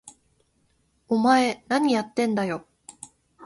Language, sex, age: Japanese, female, 19-29